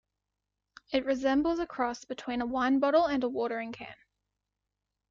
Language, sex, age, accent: English, female, 19-29, Australian English